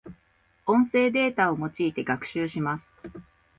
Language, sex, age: Japanese, female, 30-39